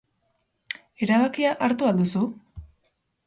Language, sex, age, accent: Basque, female, 19-29, Erdialdekoa edo Nafarra (Gipuzkoa, Nafarroa)